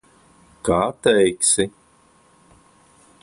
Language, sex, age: Latvian, male, 40-49